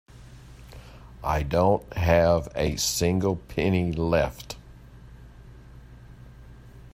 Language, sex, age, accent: English, male, 50-59, United States English